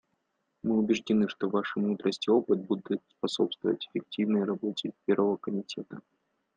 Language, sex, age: Russian, male, 19-29